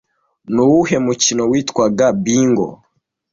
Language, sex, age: Kinyarwanda, male, 19-29